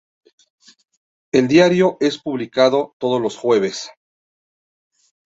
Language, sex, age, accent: Spanish, male, 40-49, México